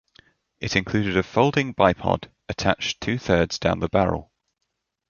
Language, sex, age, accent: English, male, 19-29, England English